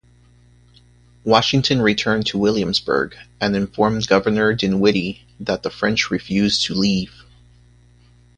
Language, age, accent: English, 30-39, United States English